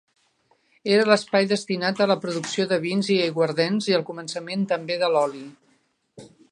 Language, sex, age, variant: Catalan, female, 60-69, Central